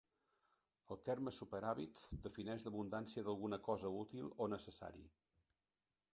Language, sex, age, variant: Catalan, male, 60-69, Central